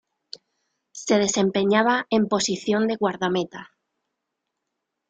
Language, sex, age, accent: Spanish, female, 19-29, España: Centro-Sur peninsular (Madrid, Toledo, Castilla-La Mancha)